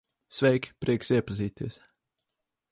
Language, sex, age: Latvian, male, 19-29